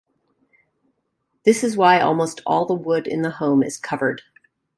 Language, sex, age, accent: English, female, 40-49, United States English